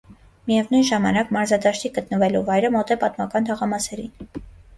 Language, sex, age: Armenian, female, 19-29